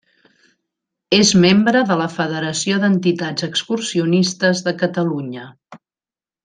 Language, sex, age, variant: Catalan, female, 50-59, Central